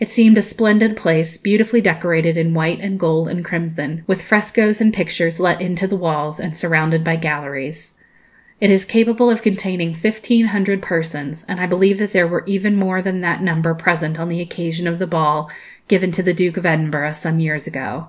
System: none